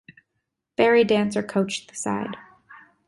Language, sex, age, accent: English, female, 19-29, United States English